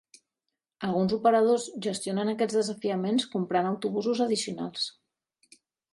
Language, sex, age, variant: Catalan, female, 40-49, Central